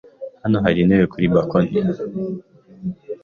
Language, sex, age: Kinyarwanda, male, 19-29